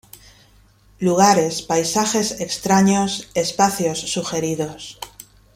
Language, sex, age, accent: Spanish, female, 50-59, España: Centro-Sur peninsular (Madrid, Toledo, Castilla-La Mancha)